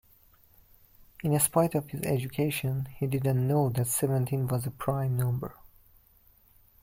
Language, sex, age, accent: English, male, 19-29, United States English